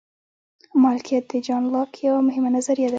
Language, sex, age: Pashto, female, 19-29